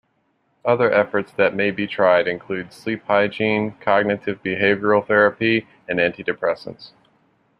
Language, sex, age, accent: English, male, 30-39, United States English